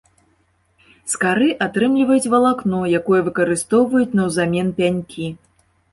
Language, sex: Belarusian, female